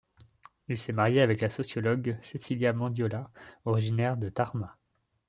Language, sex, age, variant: French, male, 19-29, Français de métropole